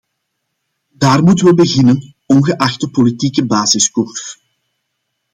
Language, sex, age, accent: Dutch, male, 40-49, Belgisch Nederlands